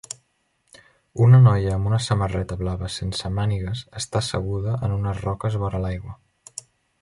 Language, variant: Catalan, Central